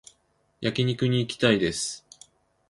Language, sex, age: Japanese, male, 19-29